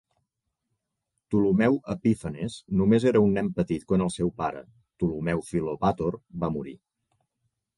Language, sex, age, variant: Catalan, male, 40-49, Central